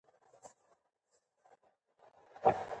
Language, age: Pashto, 19-29